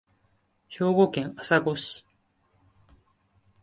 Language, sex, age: Japanese, male, 19-29